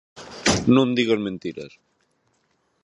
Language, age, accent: Galician, 19-29, Central (gheada)